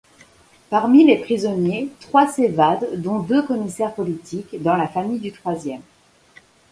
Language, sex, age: French, female, 30-39